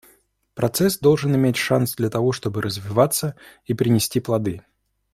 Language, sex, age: Russian, male, 40-49